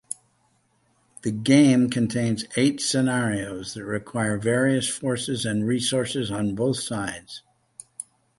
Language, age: English, 70-79